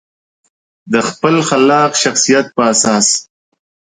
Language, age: Pashto, 30-39